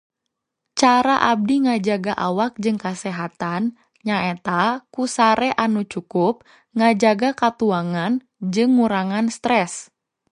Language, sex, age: Sundanese, female, 19-29